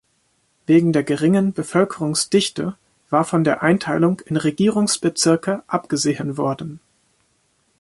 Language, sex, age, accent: German, male, 19-29, Deutschland Deutsch